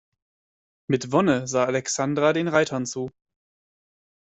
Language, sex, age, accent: German, male, 19-29, Deutschland Deutsch